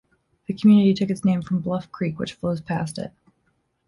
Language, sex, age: English, female, 19-29